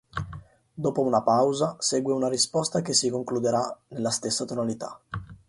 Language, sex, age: Italian, male, 19-29